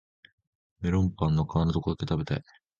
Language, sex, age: Japanese, male, under 19